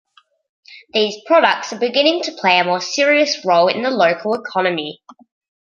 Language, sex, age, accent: English, male, under 19, Australian English